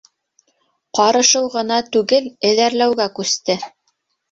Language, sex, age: Bashkir, female, 30-39